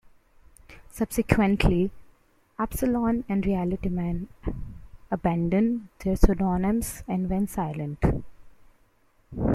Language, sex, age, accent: English, female, 19-29, India and South Asia (India, Pakistan, Sri Lanka)